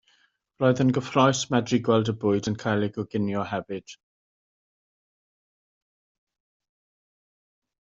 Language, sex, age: Welsh, male, 50-59